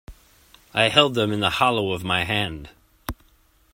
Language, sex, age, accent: English, male, 40-49, United States English